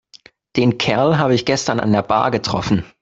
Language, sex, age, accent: German, male, 19-29, Deutschland Deutsch